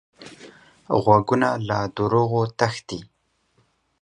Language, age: Pashto, 30-39